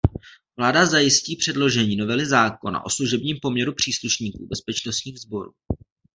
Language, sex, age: Czech, male, 19-29